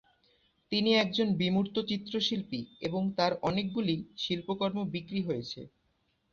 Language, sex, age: Bengali, male, 19-29